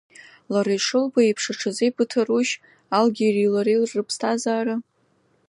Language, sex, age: Abkhazian, female, under 19